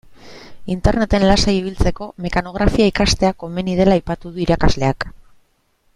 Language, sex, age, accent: Basque, female, 30-39, Mendebalekoa (Araba, Bizkaia, Gipuzkoako mendebaleko herri batzuk)